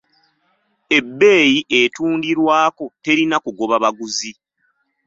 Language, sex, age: Ganda, male, 30-39